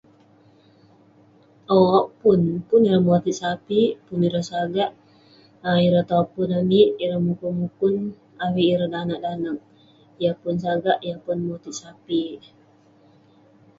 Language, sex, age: Western Penan, female, 19-29